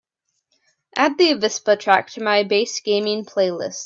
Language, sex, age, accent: English, female, 19-29, United States English